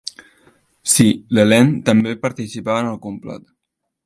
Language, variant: Catalan, Central